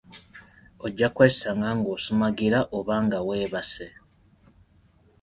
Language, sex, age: Ganda, male, 19-29